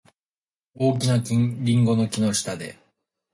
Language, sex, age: Japanese, male, 19-29